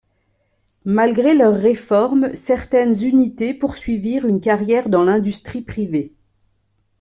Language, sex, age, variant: French, female, 50-59, Français de métropole